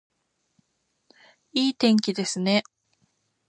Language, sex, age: Japanese, female, 19-29